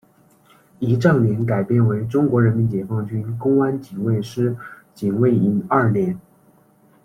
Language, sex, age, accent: Chinese, male, 19-29, 出生地：四川省